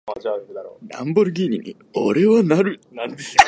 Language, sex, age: Japanese, male, 19-29